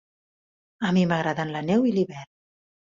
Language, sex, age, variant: Catalan, female, 40-49, Central